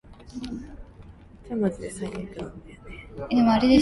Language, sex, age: Cantonese, female, 19-29